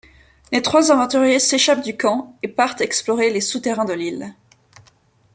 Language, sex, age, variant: French, female, 19-29, Français de métropole